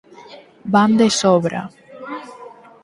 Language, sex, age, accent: Galician, female, under 19, Normativo (estándar)